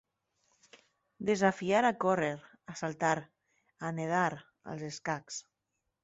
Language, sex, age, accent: Catalan, female, 40-49, valencià; Tortosí